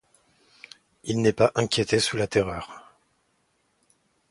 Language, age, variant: French, 40-49, Français de métropole